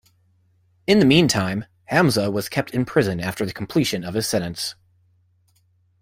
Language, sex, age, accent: English, male, 19-29, United States English